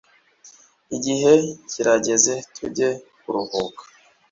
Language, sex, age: Kinyarwanda, male, 40-49